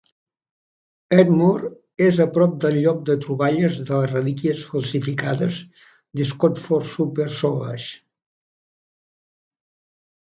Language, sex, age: Catalan, male, 70-79